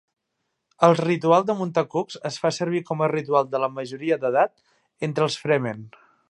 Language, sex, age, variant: Catalan, male, 30-39, Central